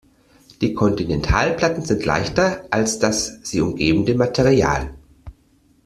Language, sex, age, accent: German, male, 30-39, Deutschland Deutsch